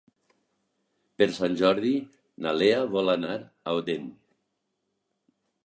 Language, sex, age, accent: Catalan, male, 60-69, valencià